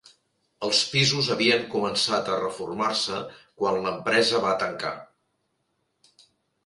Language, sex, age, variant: Catalan, male, 50-59, Central